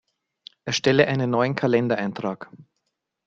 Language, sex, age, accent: German, male, 40-49, Österreichisches Deutsch